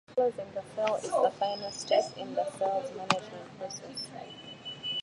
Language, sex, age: English, female, 19-29